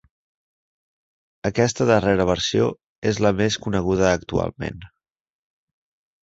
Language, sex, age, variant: Catalan, male, 30-39, Central